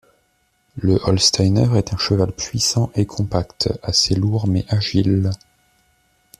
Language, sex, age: French, male, 19-29